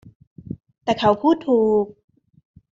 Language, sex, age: Thai, female, 19-29